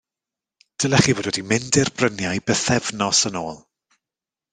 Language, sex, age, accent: Welsh, male, 30-39, Y Deyrnas Unedig Cymraeg